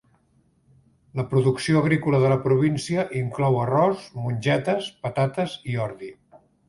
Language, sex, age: Catalan, male, 70-79